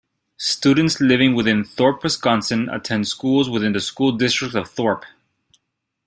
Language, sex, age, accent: English, male, 30-39, United States English